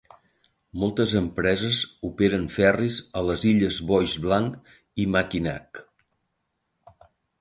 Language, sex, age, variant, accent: Catalan, male, 50-59, Nord-Occidental, nord-occidental